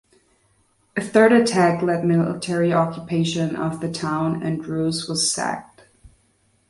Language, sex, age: English, female, 19-29